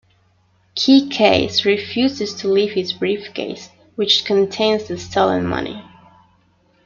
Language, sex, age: English, female, 19-29